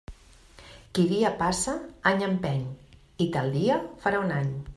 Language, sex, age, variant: Catalan, female, 50-59, Central